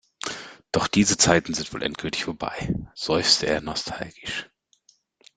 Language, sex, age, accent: German, male, 30-39, Deutschland Deutsch